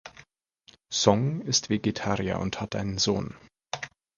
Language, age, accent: German, 30-39, Deutschland Deutsch